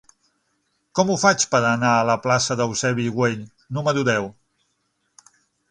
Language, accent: Catalan, central; septentrional